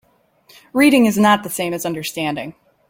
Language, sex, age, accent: English, female, 19-29, United States English